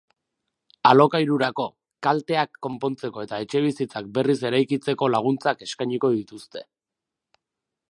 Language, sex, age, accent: Basque, male, 19-29, Erdialdekoa edo Nafarra (Gipuzkoa, Nafarroa)